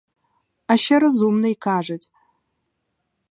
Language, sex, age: Ukrainian, female, 19-29